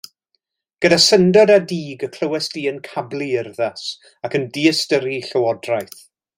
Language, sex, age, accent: Welsh, male, 40-49, Y Deyrnas Unedig Cymraeg